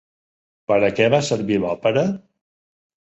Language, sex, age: Catalan, male, 50-59